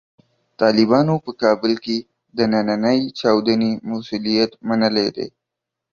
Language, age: Pashto, 19-29